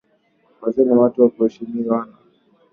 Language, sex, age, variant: Swahili, male, 19-29, Kiswahili cha Bara ya Kenya